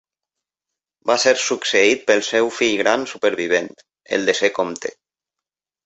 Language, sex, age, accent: Catalan, male, 30-39, valencià